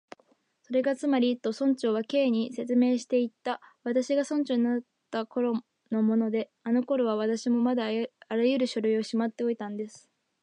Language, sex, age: Japanese, female, under 19